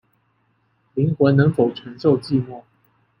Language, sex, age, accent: Chinese, male, 19-29, 出生地：江苏省